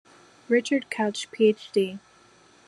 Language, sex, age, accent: English, female, 19-29, United States English